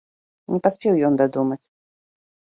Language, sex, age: Belarusian, female, 30-39